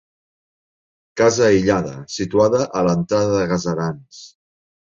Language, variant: Catalan, Central